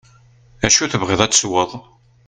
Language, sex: Kabyle, male